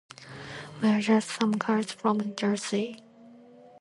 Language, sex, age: English, female, 19-29